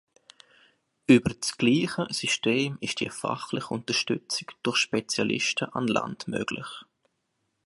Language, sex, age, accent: German, male, 30-39, Schweizerdeutsch